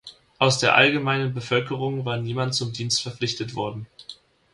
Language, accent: German, Deutschland Deutsch